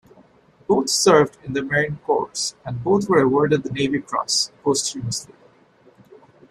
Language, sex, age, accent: English, male, 30-39, India and South Asia (India, Pakistan, Sri Lanka)